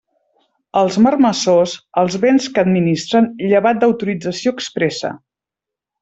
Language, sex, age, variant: Catalan, female, 40-49, Central